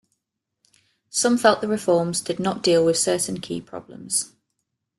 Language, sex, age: English, female, 30-39